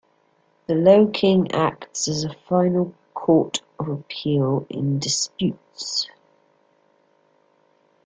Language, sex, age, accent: English, female, 40-49, England English